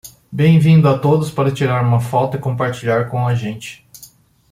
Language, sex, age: Portuguese, male, 40-49